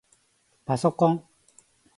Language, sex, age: Japanese, male, 30-39